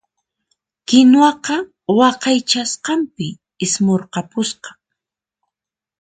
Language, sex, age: Puno Quechua, female, 30-39